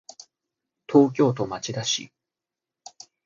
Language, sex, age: Japanese, male, 19-29